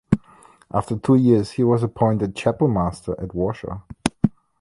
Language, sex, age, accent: English, male, 30-39, United States English